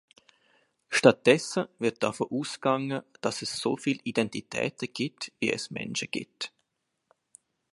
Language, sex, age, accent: German, male, 30-39, Schweizerdeutsch